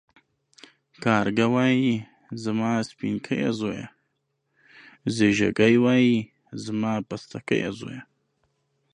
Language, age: Pashto, 19-29